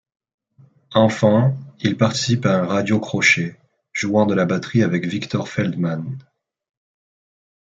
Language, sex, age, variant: French, male, 30-39, Français de métropole